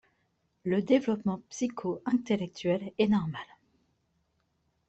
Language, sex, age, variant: French, female, 30-39, Français de métropole